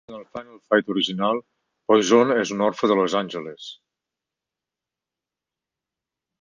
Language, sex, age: Catalan, male, 40-49